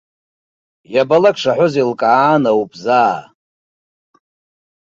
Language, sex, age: Abkhazian, male, 50-59